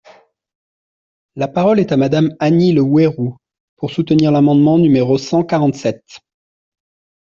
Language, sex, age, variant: French, male, 30-39, Français de métropole